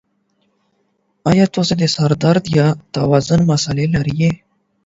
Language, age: Pashto, 19-29